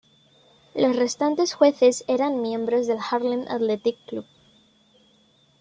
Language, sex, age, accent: Spanish, female, under 19, España: Centro-Sur peninsular (Madrid, Toledo, Castilla-La Mancha)